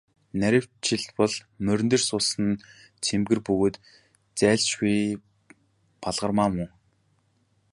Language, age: Mongolian, 19-29